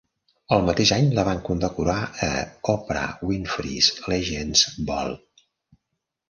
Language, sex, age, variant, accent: Catalan, male, 70-79, Central, central